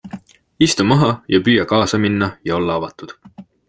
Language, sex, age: Estonian, male, 19-29